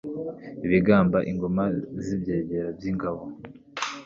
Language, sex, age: Kinyarwanda, male, 19-29